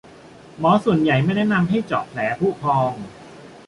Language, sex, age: Thai, male, 40-49